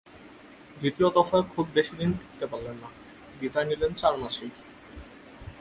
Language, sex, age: Bengali, male, 19-29